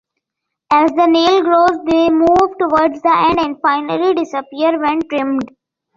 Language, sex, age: English, female, 19-29